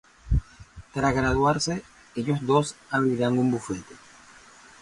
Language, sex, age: Spanish, male, 40-49